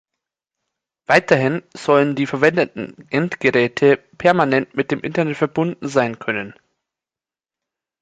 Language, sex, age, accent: German, male, 30-39, Deutschland Deutsch